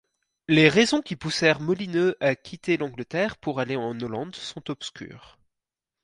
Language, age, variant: French, 19-29, Français de métropole